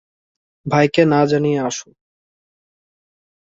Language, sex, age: Bengali, male, under 19